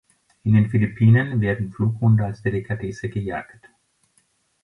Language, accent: German, Österreichisches Deutsch